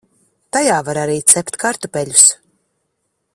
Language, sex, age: Latvian, female, 30-39